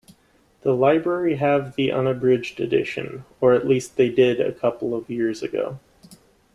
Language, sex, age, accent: English, male, 19-29, United States English